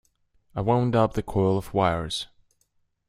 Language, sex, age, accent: English, male, 30-39, United States English